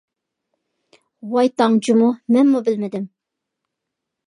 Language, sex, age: Uyghur, female, 40-49